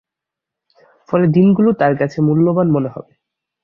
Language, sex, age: Bengali, male, 19-29